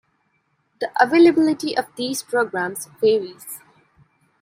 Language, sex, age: English, female, 19-29